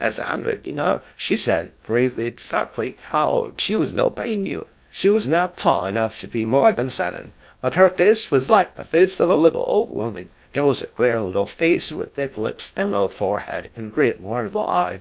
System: TTS, GlowTTS